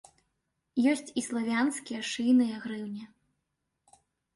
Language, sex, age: Belarusian, female, 19-29